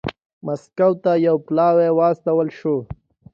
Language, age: Pashto, 19-29